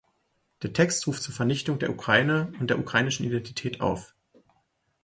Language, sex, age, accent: German, male, 19-29, Deutschland Deutsch